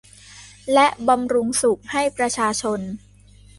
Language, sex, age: Thai, female, 19-29